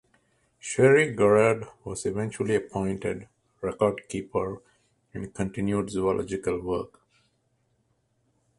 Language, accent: English, United States English